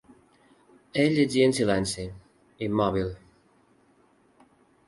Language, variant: Catalan, Balear